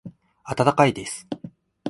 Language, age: Japanese, 19-29